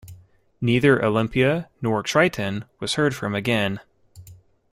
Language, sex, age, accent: English, male, 19-29, United States English